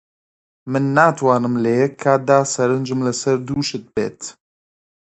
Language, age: Central Kurdish, 19-29